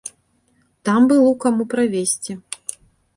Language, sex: Belarusian, female